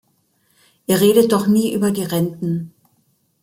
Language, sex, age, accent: German, female, 60-69, Deutschland Deutsch